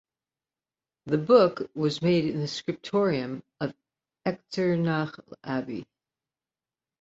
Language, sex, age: English, female, 50-59